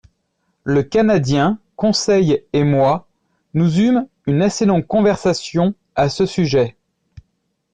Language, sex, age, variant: French, male, 30-39, Français de métropole